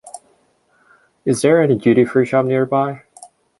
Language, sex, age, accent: English, male, 30-39, United States English